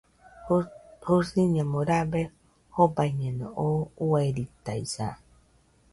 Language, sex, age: Nüpode Huitoto, female, 40-49